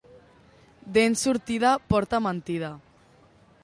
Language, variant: Catalan, Central